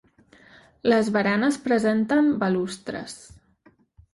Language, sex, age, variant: Catalan, female, 19-29, Central